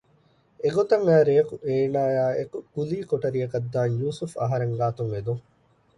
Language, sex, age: Divehi, male, under 19